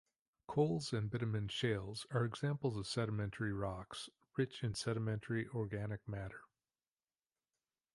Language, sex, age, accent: English, male, 40-49, United States English